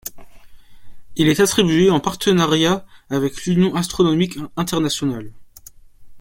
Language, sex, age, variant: French, male, under 19, Français de métropole